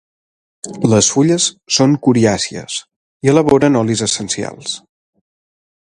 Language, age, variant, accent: Catalan, 30-39, Central, central; Garrotxi